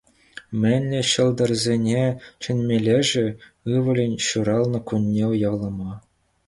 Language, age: Chuvash, 19-29